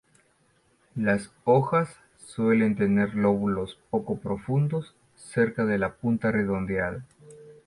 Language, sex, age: Spanish, male, 50-59